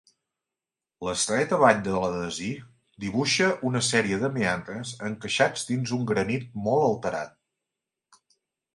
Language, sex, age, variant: Catalan, male, 40-49, Central